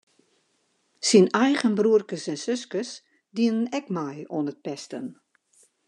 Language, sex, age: Western Frisian, female, 50-59